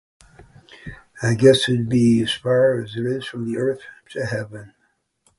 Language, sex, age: English, male, 70-79